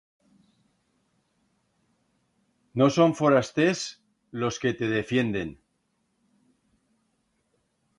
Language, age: Aragonese, 50-59